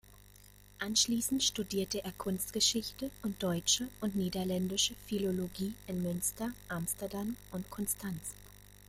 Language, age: German, 30-39